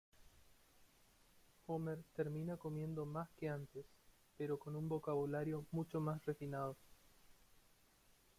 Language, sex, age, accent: Spanish, male, 30-39, Rioplatense: Argentina, Uruguay, este de Bolivia, Paraguay